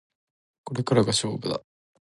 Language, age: Japanese, 19-29